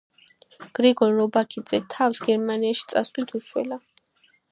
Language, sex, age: Georgian, female, 19-29